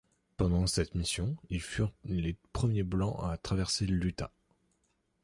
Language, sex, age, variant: French, male, 19-29, Français de métropole